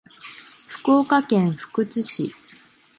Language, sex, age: Japanese, female, 19-29